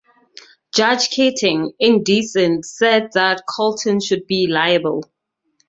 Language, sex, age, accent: English, female, 30-39, Southern African (South Africa, Zimbabwe, Namibia)